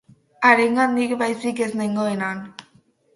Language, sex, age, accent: Basque, female, under 19, Mendebalekoa (Araba, Bizkaia, Gipuzkoako mendebaleko herri batzuk)